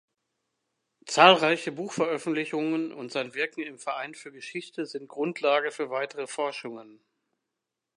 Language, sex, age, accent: German, male, 60-69, Deutschland Deutsch